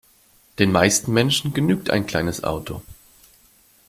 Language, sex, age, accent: German, male, 30-39, Deutschland Deutsch